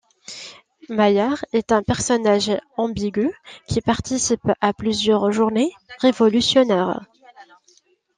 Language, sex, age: French, female, 19-29